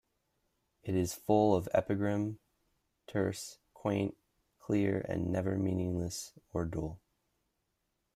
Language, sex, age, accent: English, male, under 19, United States English